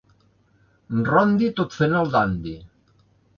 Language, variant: Catalan, Central